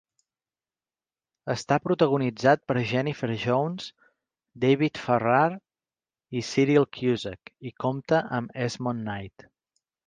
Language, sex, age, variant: Catalan, male, 40-49, Central